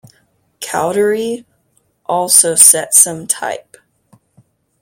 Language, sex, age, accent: English, female, 19-29, United States English